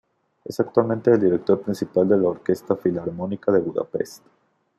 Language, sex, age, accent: Spanish, male, 30-39, México